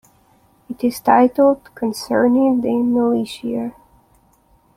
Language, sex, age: English, female, 19-29